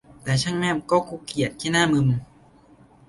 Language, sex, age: Thai, male, 19-29